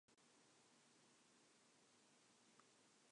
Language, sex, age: English, male, under 19